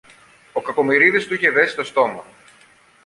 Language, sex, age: Greek, male, 40-49